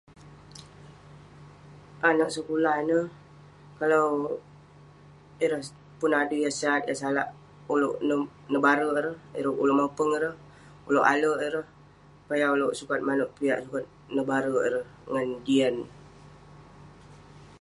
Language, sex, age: Western Penan, female, 30-39